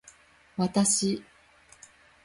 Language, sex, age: Japanese, female, 19-29